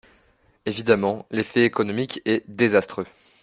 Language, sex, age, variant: French, male, 19-29, Français de métropole